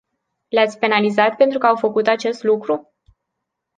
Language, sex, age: Romanian, female, 19-29